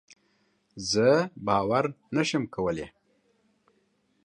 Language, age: Pashto, 50-59